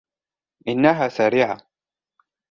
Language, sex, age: Arabic, male, 19-29